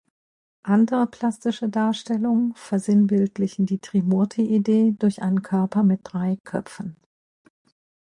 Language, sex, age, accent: German, female, 50-59, Deutschland Deutsch